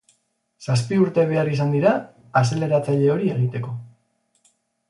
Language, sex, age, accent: Basque, male, 40-49, Mendebalekoa (Araba, Bizkaia, Gipuzkoako mendebaleko herri batzuk)